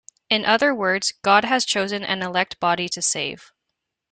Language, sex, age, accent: English, female, 19-29, Canadian English